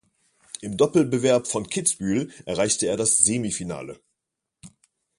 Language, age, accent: German, 40-49, Deutschland Deutsch